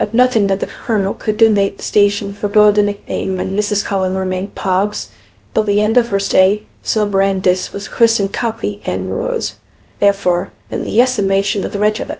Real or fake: fake